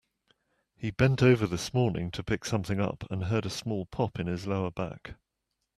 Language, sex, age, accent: English, male, 50-59, England English